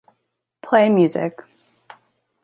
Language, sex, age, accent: English, female, 19-29, United States English